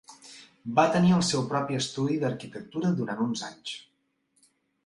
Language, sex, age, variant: Catalan, male, 30-39, Central